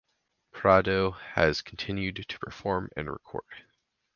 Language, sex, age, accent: English, male, 19-29, United States English